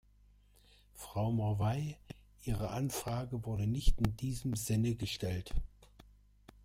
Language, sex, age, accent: German, male, 60-69, Deutschland Deutsch